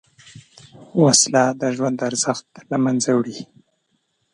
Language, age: Pashto, 30-39